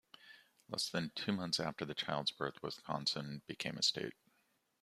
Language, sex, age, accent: English, male, 40-49, United States English